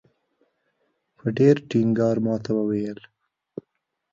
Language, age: Pashto, 19-29